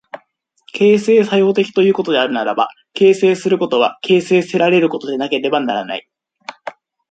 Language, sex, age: Japanese, male, 19-29